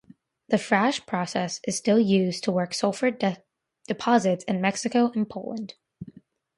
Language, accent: English, United States English